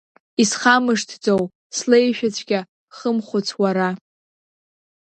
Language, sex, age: Abkhazian, female, 40-49